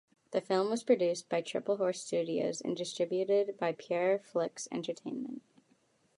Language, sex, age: English, female, under 19